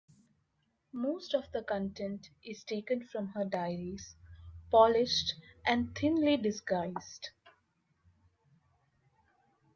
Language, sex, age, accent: English, female, 30-39, India and South Asia (India, Pakistan, Sri Lanka)